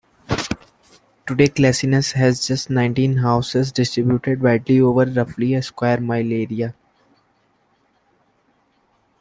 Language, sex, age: English, male, 19-29